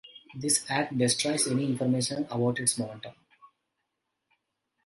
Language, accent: English, India and South Asia (India, Pakistan, Sri Lanka)